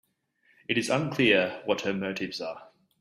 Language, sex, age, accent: English, male, 30-39, Australian English